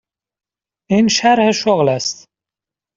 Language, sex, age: Persian, male, 19-29